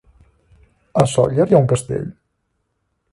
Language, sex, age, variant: Catalan, male, 19-29, Nord-Occidental